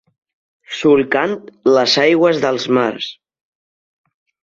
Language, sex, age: Catalan, male, under 19